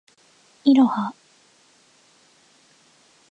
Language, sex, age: Japanese, female, 19-29